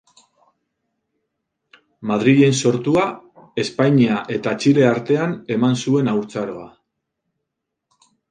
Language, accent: Basque, Mendebalekoa (Araba, Bizkaia, Gipuzkoako mendebaleko herri batzuk)